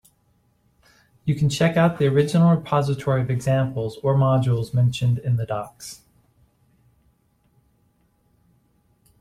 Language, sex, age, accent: English, male, 40-49, United States English